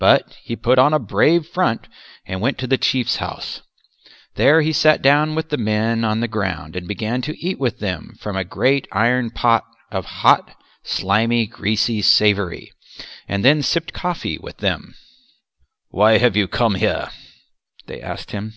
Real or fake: real